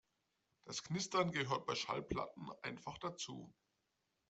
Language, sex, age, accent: German, male, 19-29, Deutschland Deutsch